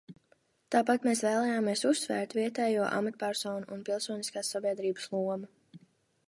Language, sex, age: Latvian, female, under 19